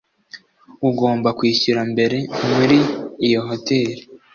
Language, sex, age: Kinyarwanda, male, 19-29